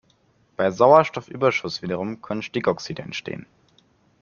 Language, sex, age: German, male, under 19